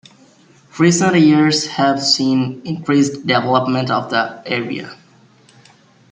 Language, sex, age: English, male, 19-29